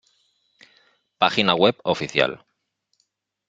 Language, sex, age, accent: Spanish, male, 30-39, España: Norte peninsular (Asturias, Castilla y León, Cantabria, País Vasco, Navarra, Aragón, La Rioja, Guadalajara, Cuenca)